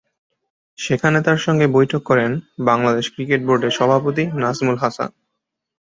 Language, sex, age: Bengali, male, 19-29